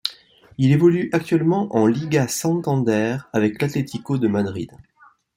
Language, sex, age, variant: French, male, 30-39, Français de métropole